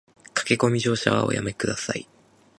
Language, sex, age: Japanese, male, under 19